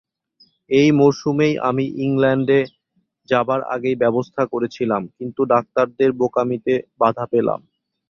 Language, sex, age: Bengali, male, 19-29